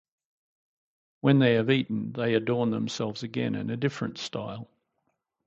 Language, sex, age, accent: English, male, 60-69, Australian English